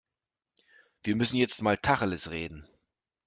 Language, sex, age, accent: German, male, 40-49, Deutschland Deutsch